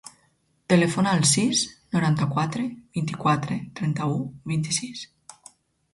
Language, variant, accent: Catalan, Alacantí, valencià